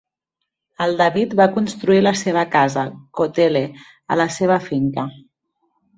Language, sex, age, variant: Catalan, female, 30-39, Central